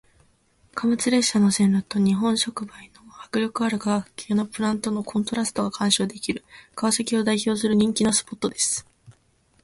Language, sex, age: Japanese, female, 19-29